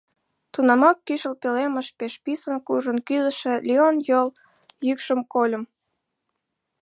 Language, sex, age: Mari, female, 19-29